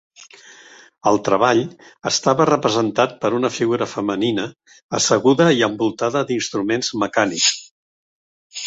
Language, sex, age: Catalan, male, 60-69